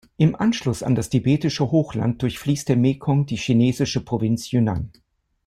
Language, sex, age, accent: German, male, 70-79, Deutschland Deutsch